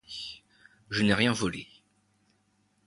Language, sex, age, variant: French, male, 30-39, Français de métropole